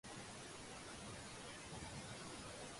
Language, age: Cantonese, 19-29